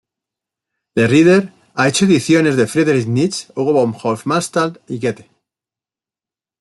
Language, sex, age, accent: Spanish, male, 40-49, España: Centro-Sur peninsular (Madrid, Toledo, Castilla-La Mancha)